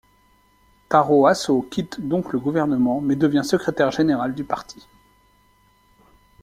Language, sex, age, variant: French, male, 40-49, Français de métropole